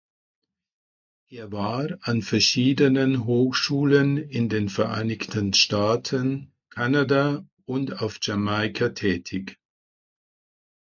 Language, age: German, 60-69